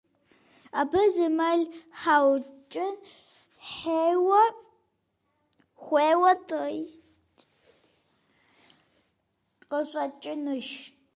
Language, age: Kabardian, under 19